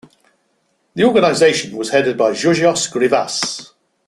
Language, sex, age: English, male, 60-69